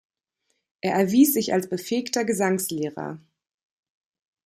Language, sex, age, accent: German, female, 30-39, Deutschland Deutsch